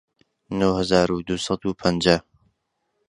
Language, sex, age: Central Kurdish, male, 30-39